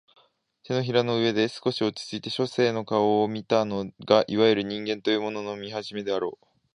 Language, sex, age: Japanese, male, 19-29